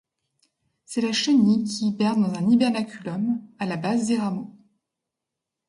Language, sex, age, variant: French, female, 30-39, Français de métropole